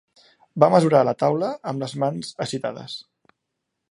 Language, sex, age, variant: Catalan, male, 30-39, Central